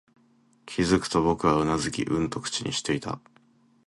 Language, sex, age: Japanese, male, 19-29